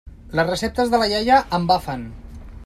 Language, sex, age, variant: Catalan, male, 40-49, Central